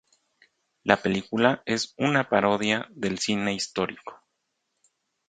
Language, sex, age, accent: Spanish, male, 40-49, México